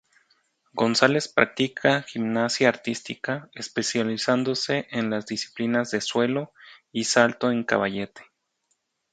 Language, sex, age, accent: Spanish, male, 40-49, México